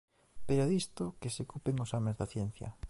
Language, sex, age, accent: Galician, male, 19-29, Central (gheada)